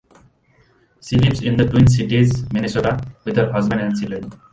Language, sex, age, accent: English, male, 19-29, India and South Asia (India, Pakistan, Sri Lanka)